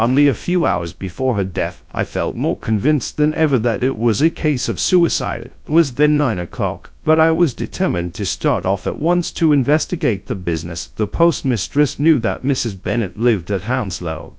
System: TTS, GradTTS